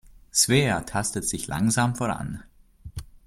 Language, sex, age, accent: German, male, 30-39, Österreichisches Deutsch